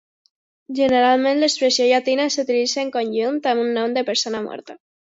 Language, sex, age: Catalan, female, under 19